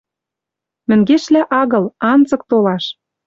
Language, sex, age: Western Mari, female, 30-39